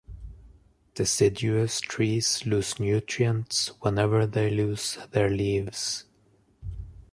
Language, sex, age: English, male, 30-39